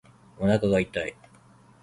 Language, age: Japanese, 19-29